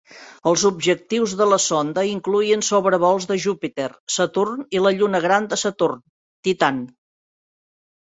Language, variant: Catalan, Central